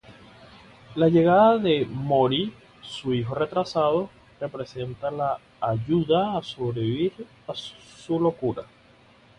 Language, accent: Spanish, Caribe: Cuba, Venezuela, Puerto Rico, República Dominicana, Panamá, Colombia caribeña, México caribeño, Costa del golfo de México